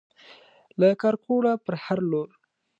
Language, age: Pashto, 19-29